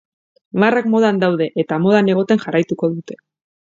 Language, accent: Basque, Mendebalekoa (Araba, Bizkaia, Gipuzkoako mendebaleko herri batzuk)